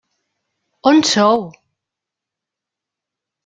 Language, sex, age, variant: Catalan, female, 50-59, Central